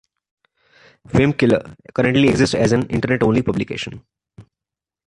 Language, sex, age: English, male, 30-39